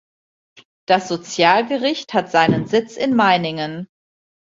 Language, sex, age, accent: German, female, 40-49, Deutschland Deutsch